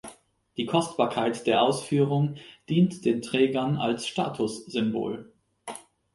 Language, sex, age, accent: German, male, 30-39, Deutschland Deutsch